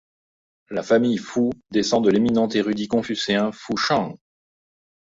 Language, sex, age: French, male, 30-39